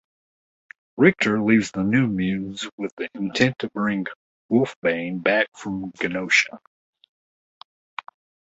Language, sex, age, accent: English, male, 30-39, United States English